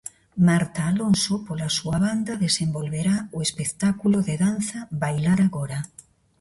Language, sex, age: Galician, female, 60-69